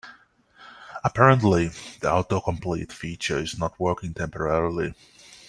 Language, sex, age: English, male, 30-39